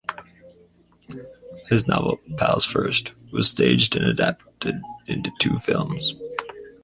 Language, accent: English, United States English